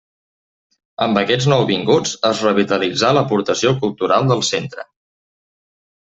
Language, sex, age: Catalan, male, 40-49